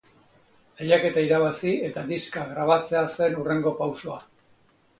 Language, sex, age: Basque, male, 60-69